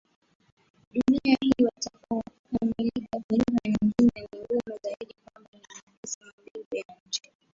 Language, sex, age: Swahili, female, 19-29